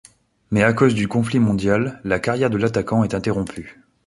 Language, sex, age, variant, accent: French, male, 30-39, Français des départements et régions d'outre-mer, Français de La Réunion